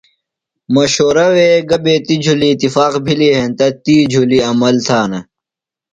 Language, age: Phalura, under 19